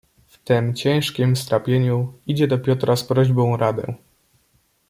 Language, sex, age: Polish, male, 19-29